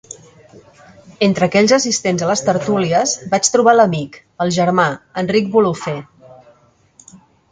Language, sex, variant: Catalan, female, Central